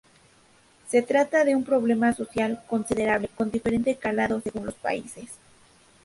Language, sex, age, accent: Spanish, female, 19-29, México